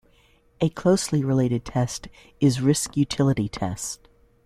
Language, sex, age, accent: English, female, 50-59, United States English